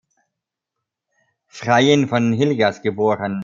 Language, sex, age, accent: German, male, 30-39, Österreichisches Deutsch